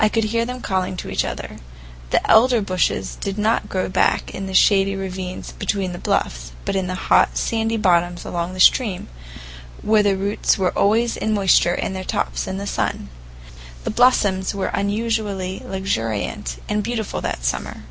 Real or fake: real